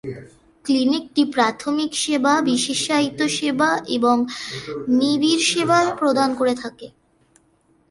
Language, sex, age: Bengali, female, under 19